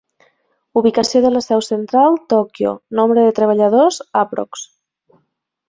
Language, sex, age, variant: Catalan, female, 19-29, Nord-Occidental